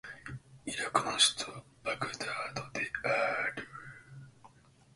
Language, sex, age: Japanese, male, 19-29